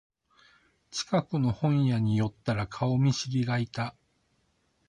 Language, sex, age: Japanese, male, 40-49